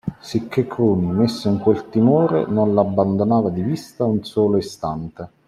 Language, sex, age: Italian, male, 40-49